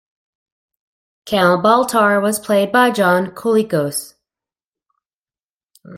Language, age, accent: English, 30-39, United States English